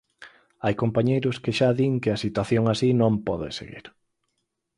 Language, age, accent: Galician, 19-29, Normativo (estándar)